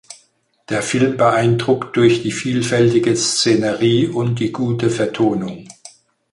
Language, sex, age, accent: German, male, 60-69, Deutschland Deutsch